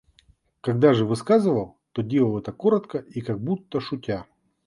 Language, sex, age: Russian, male, 40-49